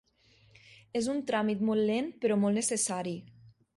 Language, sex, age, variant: Catalan, female, 30-39, Nord-Occidental